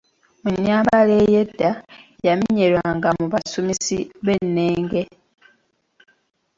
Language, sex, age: Ganda, female, 19-29